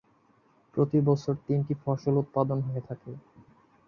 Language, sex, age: Bengali, male, 19-29